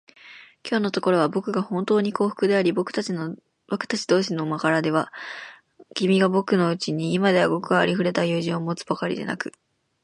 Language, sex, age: Japanese, female, 19-29